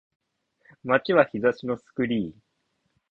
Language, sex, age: Japanese, male, 19-29